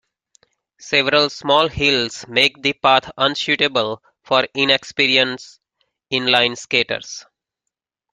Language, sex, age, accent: English, male, 40-49, United States English